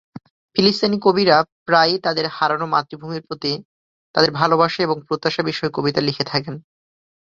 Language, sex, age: Bengali, male, 19-29